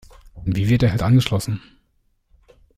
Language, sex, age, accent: German, male, 30-39, Deutschland Deutsch